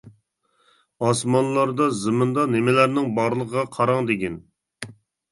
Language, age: Uyghur, 40-49